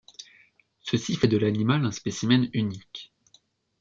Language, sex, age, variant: French, male, under 19, Français de métropole